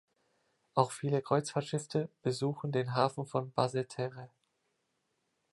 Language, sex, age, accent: German, male, 19-29, Deutschland Deutsch